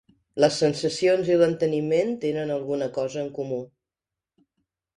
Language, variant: Catalan, Central